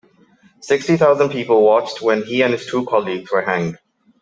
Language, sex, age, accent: English, male, 19-29, England English